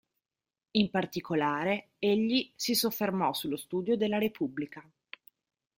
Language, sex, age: Italian, female, 30-39